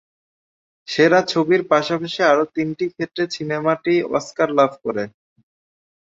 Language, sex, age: Bengali, male, 19-29